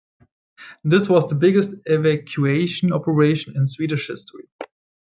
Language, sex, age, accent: English, male, 19-29, United States English